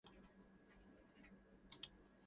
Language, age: English, 19-29